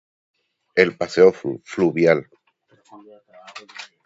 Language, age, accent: Spanish, under 19, Andino-Pacífico: Colombia, Perú, Ecuador, oeste de Bolivia y Venezuela andina